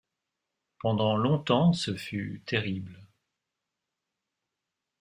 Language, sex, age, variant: French, male, 50-59, Français de métropole